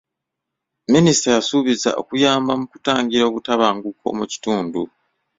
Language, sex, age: Ganda, male, 30-39